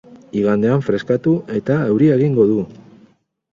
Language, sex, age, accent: Basque, male, 50-59, Mendebalekoa (Araba, Bizkaia, Gipuzkoako mendebaleko herri batzuk)